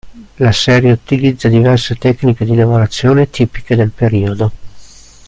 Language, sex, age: Italian, male, 60-69